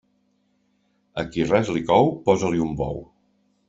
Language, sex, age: Catalan, male, 50-59